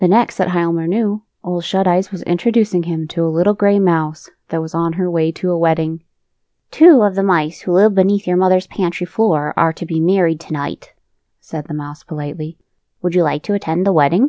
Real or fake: real